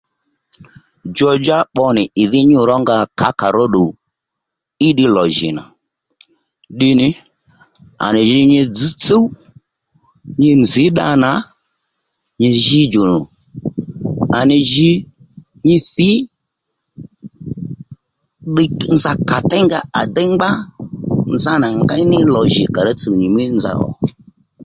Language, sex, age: Lendu, male, 60-69